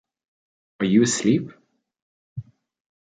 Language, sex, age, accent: English, male, 19-29, Southern African (South Africa, Zimbabwe, Namibia)